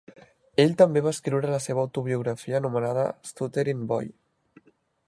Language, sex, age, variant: Catalan, male, 19-29, Central